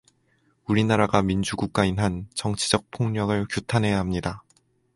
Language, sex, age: Korean, male, 19-29